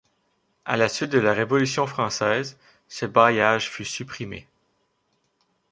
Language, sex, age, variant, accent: French, male, 30-39, Français d'Amérique du Nord, Français du Canada